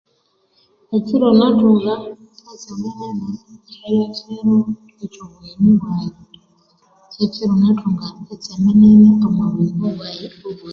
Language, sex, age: Konzo, female, 30-39